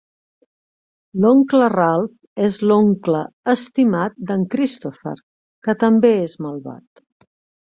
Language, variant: Catalan, Central